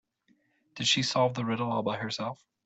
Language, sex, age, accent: English, male, 30-39, United States English